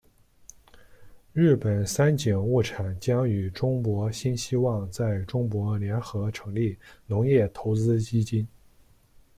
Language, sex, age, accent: Chinese, male, 19-29, 出生地：河南省